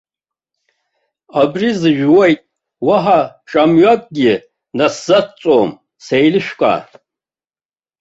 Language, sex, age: Abkhazian, male, 60-69